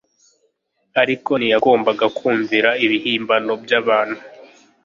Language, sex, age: Kinyarwanda, male, 19-29